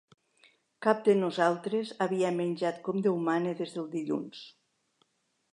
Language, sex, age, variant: Catalan, female, 60-69, Central